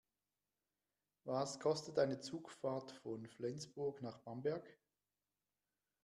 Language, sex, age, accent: German, male, 50-59, Schweizerdeutsch